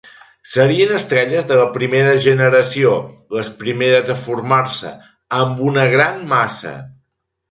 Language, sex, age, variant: Catalan, male, 50-59, Central